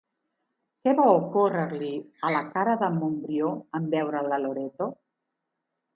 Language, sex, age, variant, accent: Catalan, female, 50-59, Central, central